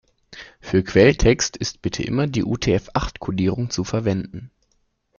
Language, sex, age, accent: German, male, 19-29, Deutschland Deutsch